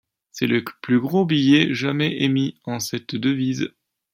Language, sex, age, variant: French, male, 19-29, Français de métropole